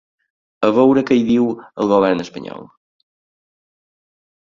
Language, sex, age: Catalan, male, 50-59